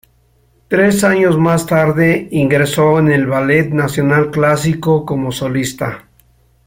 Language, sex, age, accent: Spanish, male, 70-79, México